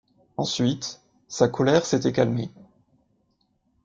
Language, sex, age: French, male, 19-29